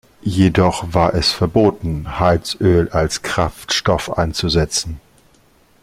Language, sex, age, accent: German, male, 40-49, Deutschland Deutsch